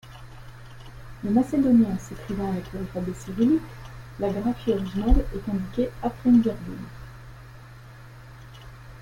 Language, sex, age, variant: French, female, 40-49, Français de métropole